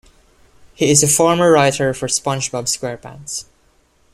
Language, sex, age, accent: English, male, 19-29, Filipino